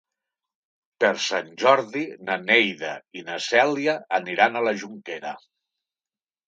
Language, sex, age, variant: Catalan, male, 60-69, Nord-Occidental